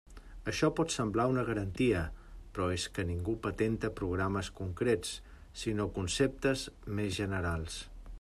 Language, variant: Catalan, Central